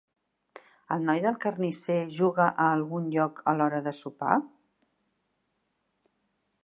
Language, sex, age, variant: Catalan, female, 60-69, Central